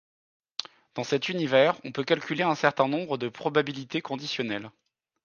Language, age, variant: French, 30-39, Français de métropole